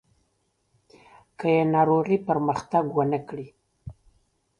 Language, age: Pashto, 40-49